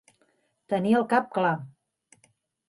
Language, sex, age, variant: Catalan, female, 50-59, Central